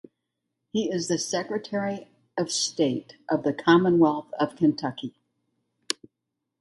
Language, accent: English, United States English